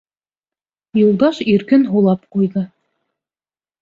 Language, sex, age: Bashkir, female, 19-29